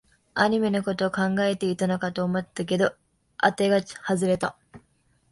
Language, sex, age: Japanese, female, under 19